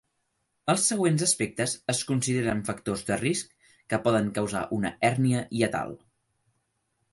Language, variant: Catalan, Central